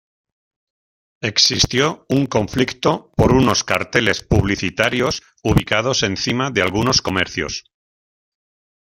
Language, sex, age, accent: Spanish, male, 50-59, España: Centro-Sur peninsular (Madrid, Toledo, Castilla-La Mancha)